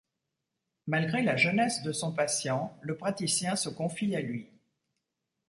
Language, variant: French, Français de métropole